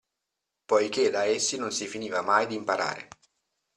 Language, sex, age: Italian, male, 40-49